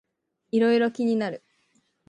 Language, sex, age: Japanese, female, 19-29